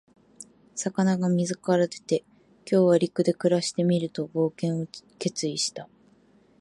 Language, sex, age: Japanese, female, 19-29